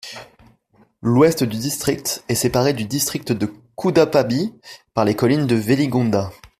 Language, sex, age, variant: French, male, 19-29, Français de métropole